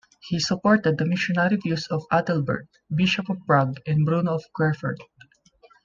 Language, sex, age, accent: English, male, 19-29, Filipino